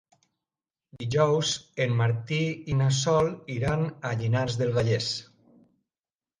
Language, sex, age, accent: Catalan, male, 60-69, valencià